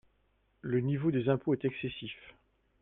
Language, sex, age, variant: French, male, 40-49, Français de métropole